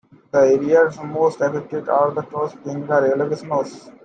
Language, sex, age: English, male, 19-29